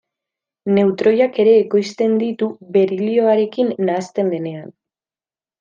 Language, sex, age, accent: Basque, female, 19-29, Mendebalekoa (Araba, Bizkaia, Gipuzkoako mendebaleko herri batzuk)